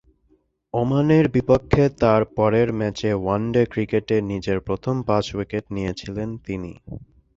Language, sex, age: Bengali, male, 19-29